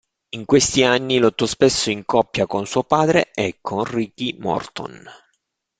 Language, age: Italian, 40-49